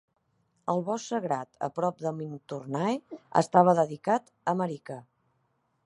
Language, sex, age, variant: Catalan, female, 40-49, Central